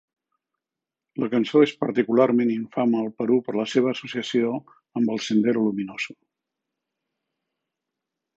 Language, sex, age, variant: Catalan, male, 60-69, Central